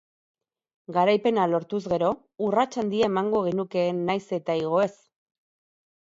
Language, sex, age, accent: Basque, female, 40-49, Mendebalekoa (Araba, Bizkaia, Gipuzkoako mendebaleko herri batzuk)